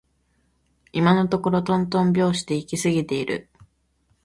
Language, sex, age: Japanese, female, 19-29